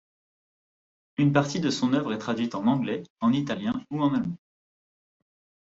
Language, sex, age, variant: French, male, 19-29, Français de métropole